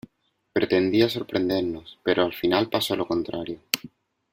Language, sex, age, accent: Spanish, male, 30-39, España: Sur peninsular (Andalucia, Extremadura, Murcia)